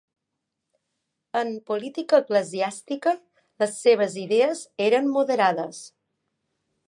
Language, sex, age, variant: Catalan, female, 50-59, Balear